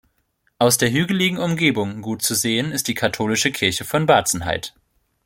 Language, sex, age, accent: German, male, 19-29, Deutschland Deutsch